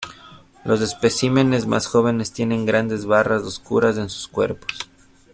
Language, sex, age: Spanish, male, 30-39